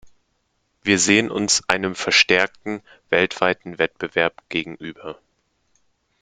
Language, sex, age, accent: German, male, under 19, Deutschland Deutsch